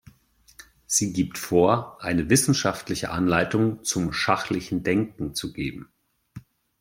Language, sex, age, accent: German, male, 30-39, Deutschland Deutsch